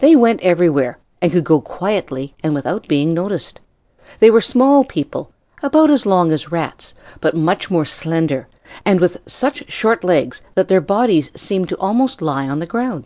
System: none